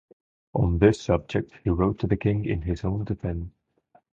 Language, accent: English, England English